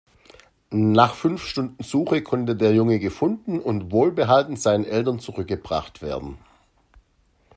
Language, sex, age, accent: German, male, 50-59, Deutschland Deutsch